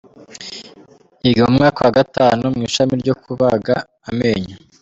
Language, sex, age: Kinyarwanda, male, 30-39